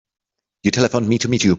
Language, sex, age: English, male, 30-39